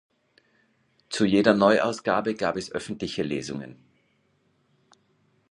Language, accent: German, Österreichisches Deutsch